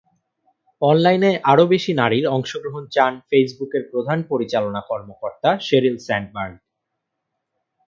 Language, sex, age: Bengali, male, 19-29